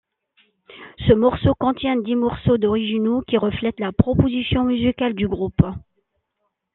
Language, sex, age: French, female, 40-49